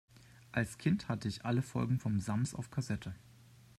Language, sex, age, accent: German, male, 30-39, Deutschland Deutsch